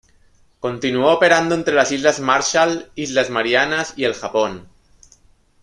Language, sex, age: Spanish, male, 40-49